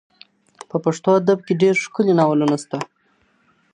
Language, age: Pashto, 19-29